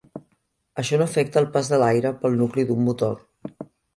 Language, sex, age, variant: Catalan, female, 50-59, Central